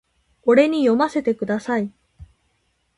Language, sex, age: Japanese, female, 19-29